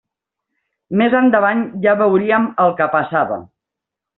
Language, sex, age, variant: Catalan, female, 50-59, Central